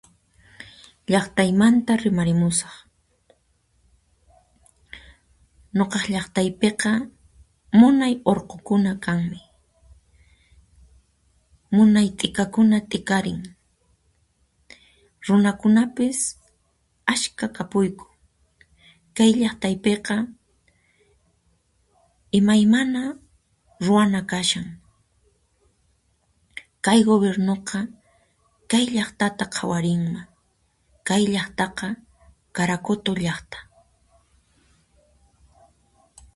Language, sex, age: Puno Quechua, female, 30-39